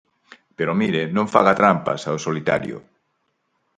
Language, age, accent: Galician, 50-59, Normativo (estándar)